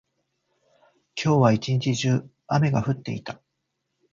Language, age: Japanese, 50-59